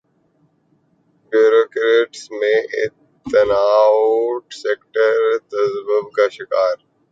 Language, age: Urdu, 19-29